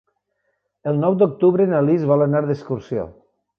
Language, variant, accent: Catalan, Valencià meridional, valencià